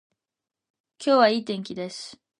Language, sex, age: Japanese, female, under 19